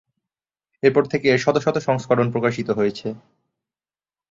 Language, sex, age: Bengali, male, 19-29